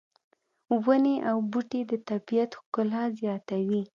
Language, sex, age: Pashto, female, 19-29